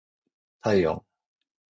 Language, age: Japanese, 30-39